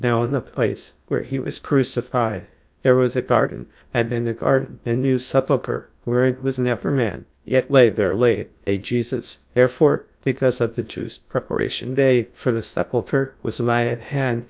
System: TTS, GlowTTS